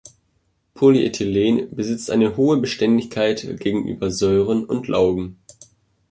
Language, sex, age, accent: German, male, under 19, Deutschland Deutsch